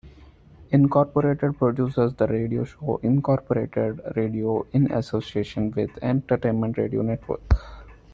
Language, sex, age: English, male, 19-29